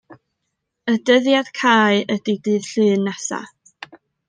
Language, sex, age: Welsh, female, 19-29